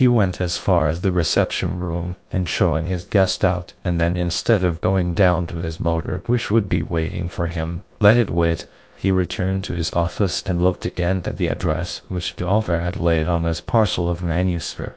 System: TTS, GlowTTS